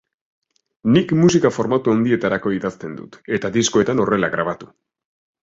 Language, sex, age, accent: Basque, male, 19-29, Erdialdekoa edo Nafarra (Gipuzkoa, Nafarroa)